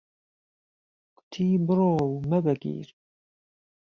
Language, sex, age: Central Kurdish, male, 19-29